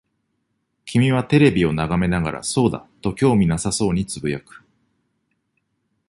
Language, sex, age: Japanese, male, 40-49